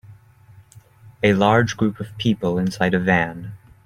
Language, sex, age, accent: English, male, 19-29, Canadian English